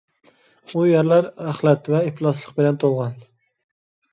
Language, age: Uyghur, 19-29